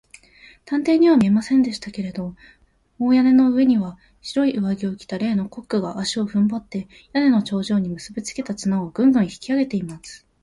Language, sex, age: Japanese, female, 19-29